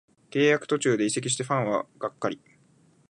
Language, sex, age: Japanese, male, 19-29